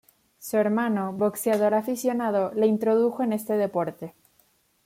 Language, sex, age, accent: Spanish, female, 19-29, México